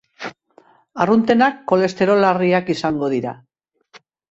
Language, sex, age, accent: Basque, female, 70-79, Mendebalekoa (Araba, Bizkaia, Gipuzkoako mendebaleko herri batzuk)